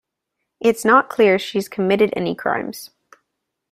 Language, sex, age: English, female, under 19